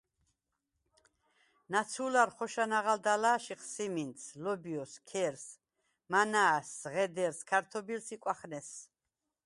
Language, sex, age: Svan, female, 70-79